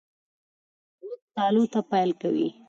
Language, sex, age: Pashto, female, 30-39